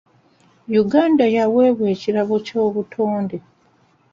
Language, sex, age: Ganda, female, 30-39